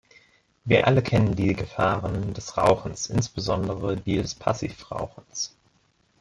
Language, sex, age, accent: German, male, 19-29, Deutschland Deutsch